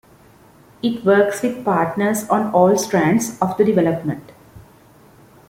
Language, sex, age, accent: English, female, 19-29, India and South Asia (India, Pakistan, Sri Lanka)